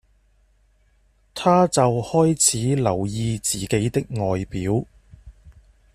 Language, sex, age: Cantonese, male, 40-49